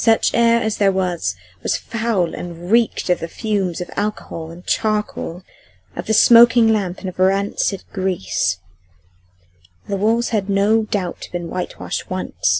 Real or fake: real